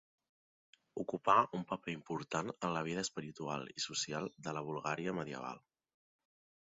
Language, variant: Catalan, Central